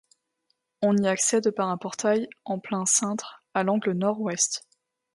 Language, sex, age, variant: French, female, 19-29, Français d'Europe